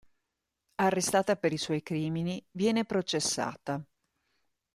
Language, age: Italian, 50-59